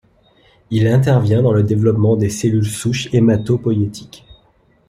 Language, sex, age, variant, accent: French, male, 19-29, Français des départements et régions d'outre-mer, Français de Guadeloupe